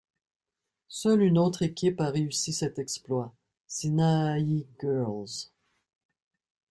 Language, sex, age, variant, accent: French, female, 50-59, Français d'Amérique du Nord, Français du Canada